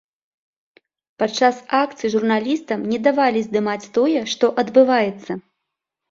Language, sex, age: Belarusian, female, 30-39